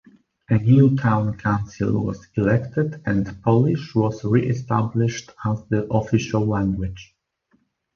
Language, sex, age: English, male, 30-39